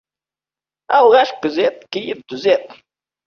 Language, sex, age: Kazakh, male, 19-29